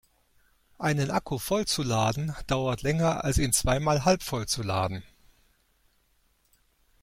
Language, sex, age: German, male, 50-59